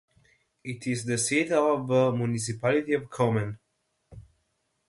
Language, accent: English, United States English; Italian